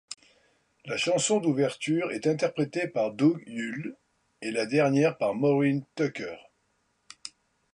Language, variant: French, Français de métropole